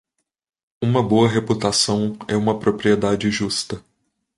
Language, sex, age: Portuguese, male, 19-29